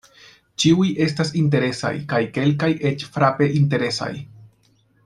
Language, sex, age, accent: Esperanto, male, 19-29, Internacia